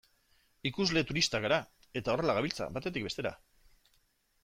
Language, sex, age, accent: Basque, male, 50-59, Mendebalekoa (Araba, Bizkaia, Gipuzkoako mendebaleko herri batzuk)